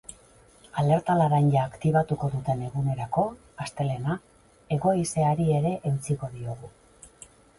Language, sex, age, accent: Basque, female, 50-59, Mendebalekoa (Araba, Bizkaia, Gipuzkoako mendebaleko herri batzuk)